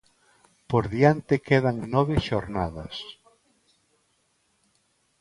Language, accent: Galician, Neofalante